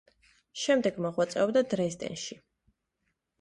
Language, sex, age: Georgian, female, 19-29